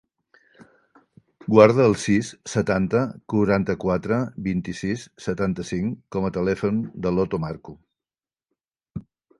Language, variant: Catalan, Central